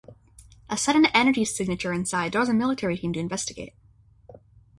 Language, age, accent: English, under 19, United States English